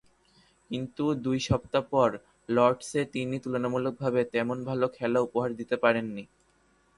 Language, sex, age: Bengali, male, under 19